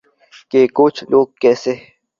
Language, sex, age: Urdu, male, 19-29